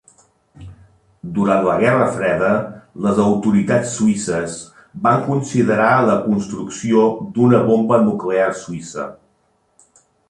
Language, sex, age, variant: Catalan, male, 40-49, Central